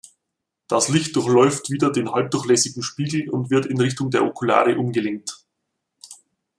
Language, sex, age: German, male, 40-49